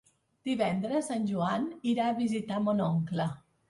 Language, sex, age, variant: Catalan, female, 60-69, Central